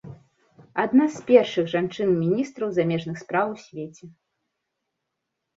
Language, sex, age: Belarusian, female, 40-49